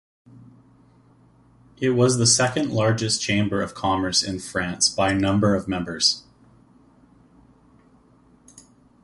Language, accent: English, Canadian English